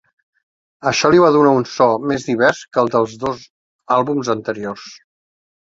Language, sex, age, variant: Catalan, male, 40-49, Central